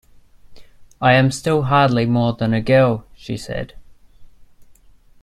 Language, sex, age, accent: English, male, 30-39, Australian English